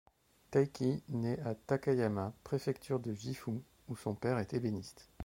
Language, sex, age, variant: French, male, under 19, Français de métropole